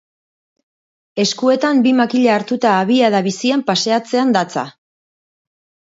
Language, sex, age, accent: Basque, female, 40-49, Mendebalekoa (Araba, Bizkaia, Gipuzkoako mendebaleko herri batzuk)